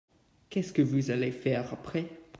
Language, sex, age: French, male, under 19